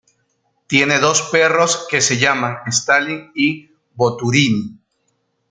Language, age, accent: Spanish, 40-49, Andino-Pacífico: Colombia, Perú, Ecuador, oeste de Bolivia y Venezuela andina